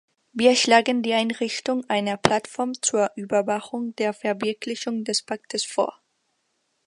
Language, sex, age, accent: German, female, under 19, Deutschland Deutsch